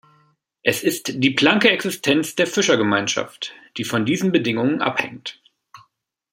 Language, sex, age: German, male, 40-49